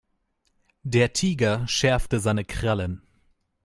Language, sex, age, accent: German, male, 19-29, Deutschland Deutsch